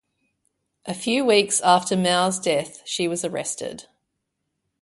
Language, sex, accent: English, female, Australian English